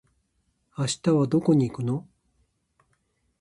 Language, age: Japanese, 50-59